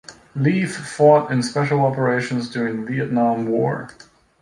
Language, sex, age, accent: English, male, 30-39, United States English